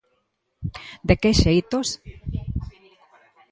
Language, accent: Galician, Normativo (estándar)